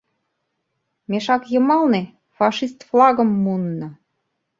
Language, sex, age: Mari, female, 40-49